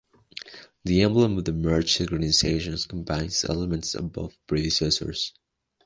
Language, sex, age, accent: English, male, under 19, United States English